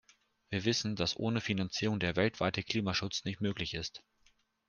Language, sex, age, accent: German, male, 19-29, Deutschland Deutsch